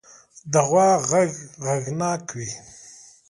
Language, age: Pashto, 30-39